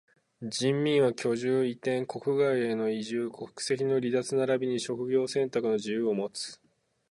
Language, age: Japanese, 30-39